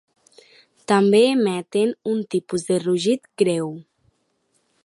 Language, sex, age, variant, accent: Catalan, female, 19-29, Nord-Occidental, central